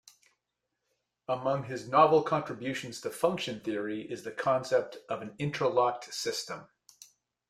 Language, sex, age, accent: English, male, 40-49, United States English